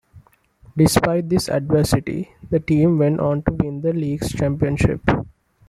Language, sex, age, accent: English, male, 19-29, India and South Asia (India, Pakistan, Sri Lanka)